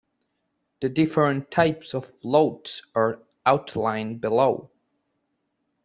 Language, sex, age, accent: English, male, 19-29, United States English